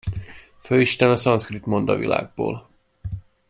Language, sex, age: Hungarian, male, 19-29